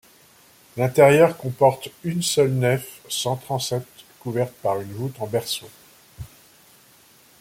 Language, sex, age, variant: French, male, 50-59, Français de métropole